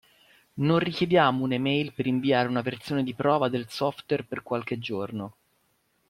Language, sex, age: Italian, male, 30-39